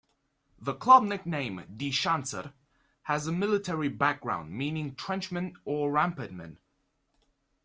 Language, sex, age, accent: English, male, under 19, England English